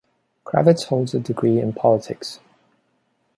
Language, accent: English, Hong Kong English